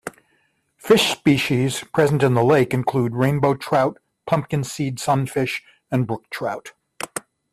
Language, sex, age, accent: English, male, 60-69, United States English